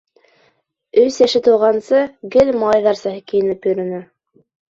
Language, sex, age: Bashkir, female, 19-29